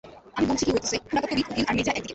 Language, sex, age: Bengali, male, 19-29